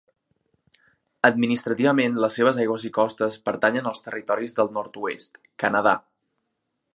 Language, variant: Catalan, Central